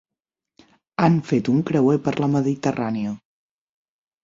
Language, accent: Catalan, central; septentrional